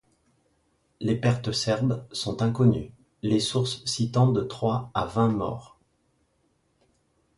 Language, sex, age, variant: French, male, 40-49, Français de métropole